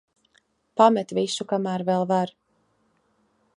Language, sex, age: Latvian, female, 19-29